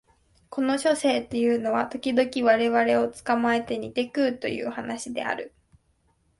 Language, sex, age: Japanese, female, 19-29